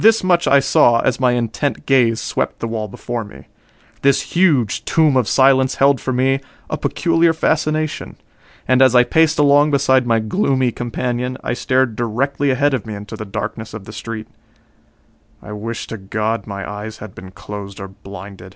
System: none